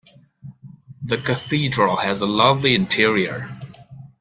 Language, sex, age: English, male, 40-49